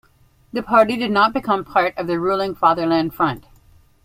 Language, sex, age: English, female, 60-69